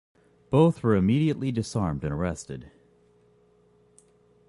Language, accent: English, Canadian English